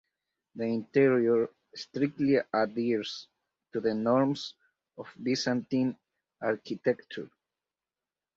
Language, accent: English, United States English